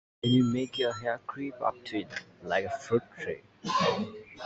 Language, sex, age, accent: English, male, 19-29, England English